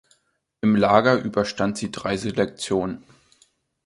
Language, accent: German, Deutschland Deutsch